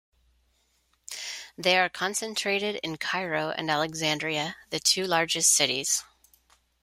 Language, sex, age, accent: English, female, 40-49, United States English